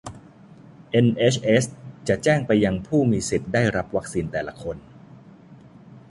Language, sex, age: Thai, male, 40-49